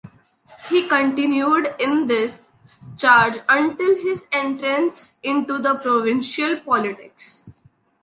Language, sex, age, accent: English, female, 19-29, India and South Asia (India, Pakistan, Sri Lanka)